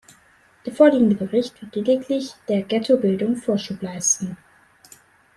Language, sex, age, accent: German, male, under 19, Deutschland Deutsch